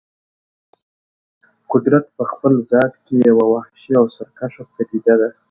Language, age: Pashto, 19-29